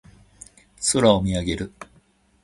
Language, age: Japanese, 50-59